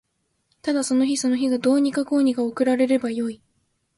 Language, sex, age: Japanese, female, under 19